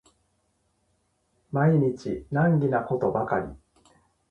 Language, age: Japanese, 40-49